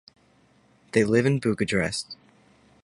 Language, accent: English, United States English